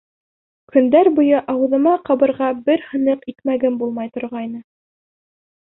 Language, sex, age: Bashkir, female, 19-29